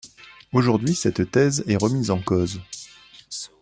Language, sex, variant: French, male, Français de métropole